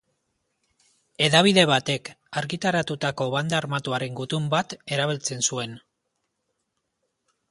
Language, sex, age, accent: Basque, male, 40-49, Mendebalekoa (Araba, Bizkaia, Gipuzkoako mendebaleko herri batzuk)